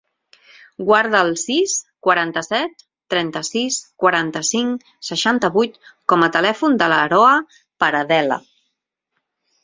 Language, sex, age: Catalan, female, 40-49